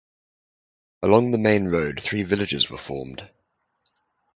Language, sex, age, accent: English, male, 19-29, England English